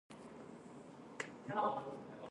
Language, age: Japanese, 19-29